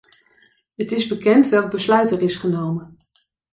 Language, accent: Dutch, Nederlands Nederlands